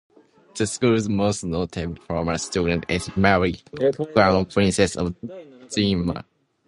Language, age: English, 19-29